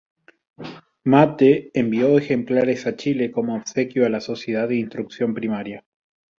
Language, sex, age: Spanish, male, 30-39